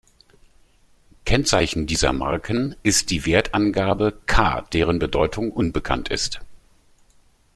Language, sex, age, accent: German, male, 50-59, Deutschland Deutsch